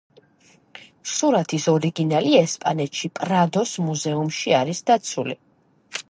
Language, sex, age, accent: Georgian, female, 19-29, ჩვეულებრივი